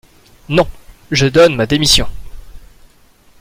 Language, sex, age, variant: French, male, 19-29, Français de métropole